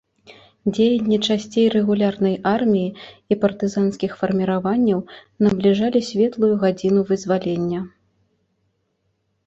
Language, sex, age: Belarusian, female, 19-29